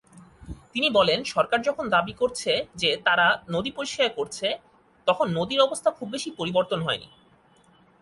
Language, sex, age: Bengali, male, 30-39